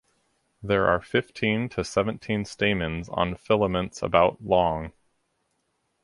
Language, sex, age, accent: English, male, 30-39, United States English